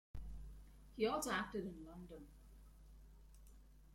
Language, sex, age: English, female, 19-29